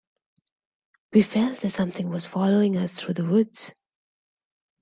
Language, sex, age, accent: English, female, 19-29, India and South Asia (India, Pakistan, Sri Lanka)